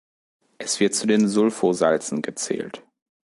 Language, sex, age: German, male, 40-49